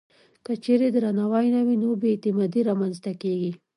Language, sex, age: Pashto, female, 19-29